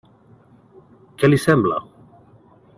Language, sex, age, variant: Catalan, male, 40-49, Central